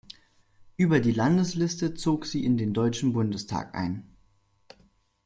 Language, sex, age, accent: German, male, 19-29, Deutschland Deutsch